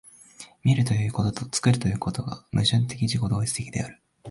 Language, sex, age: Japanese, male, 19-29